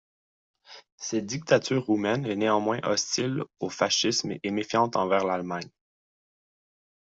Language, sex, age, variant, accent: French, male, 19-29, Français d'Amérique du Nord, Français du Canada